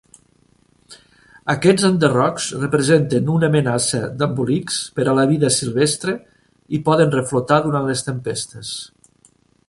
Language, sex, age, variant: Catalan, male, 60-69, Central